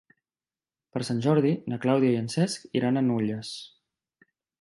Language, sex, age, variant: Catalan, male, 30-39, Central